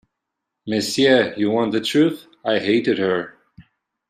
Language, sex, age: English, male, 19-29